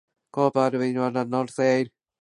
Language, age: English, 19-29